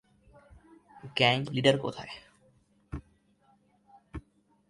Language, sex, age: Bengali, male, under 19